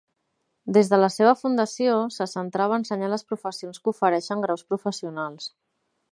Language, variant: Catalan, Septentrional